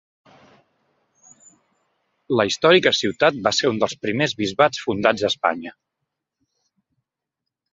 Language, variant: Catalan, Central